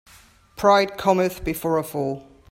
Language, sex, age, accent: English, female, 30-39, England English